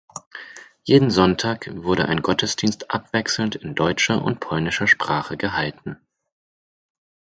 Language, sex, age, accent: German, male, 19-29, Deutschland Deutsch; Hochdeutsch